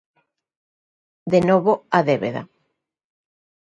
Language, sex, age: Galician, female, 50-59